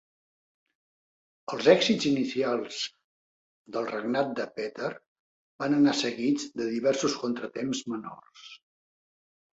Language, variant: Catalan, Central